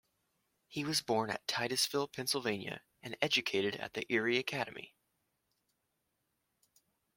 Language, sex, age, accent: English, male, 19-29, United States English